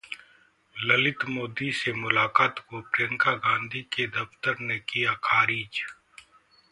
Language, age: Hindi, 40-49